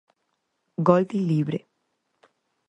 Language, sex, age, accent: Galician, female, 19-29, Central (gheada)